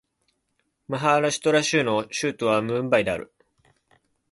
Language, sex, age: Japanese, male, 19-29